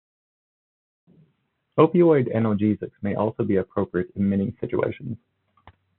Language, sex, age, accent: English, male, 30-39, United States English